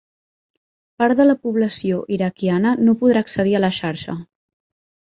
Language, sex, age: Catalan, female, 19-29